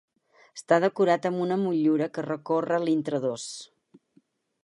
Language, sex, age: Catalan, female, 60-69